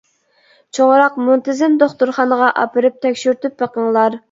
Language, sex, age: Uyghur, female, 30-39